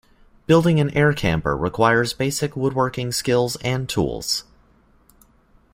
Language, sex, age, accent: English, male, 19-29, United States English